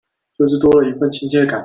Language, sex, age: Chinese, male, 19-29